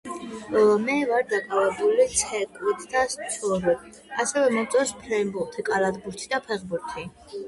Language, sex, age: Georgian, female, under 19